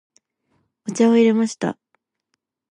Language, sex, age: Japanese, female, 19-29